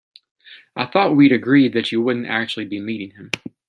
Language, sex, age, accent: English, male, 30-39, United States English